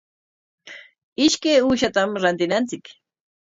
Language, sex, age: Corongo Ancash Quechua, female, 50-59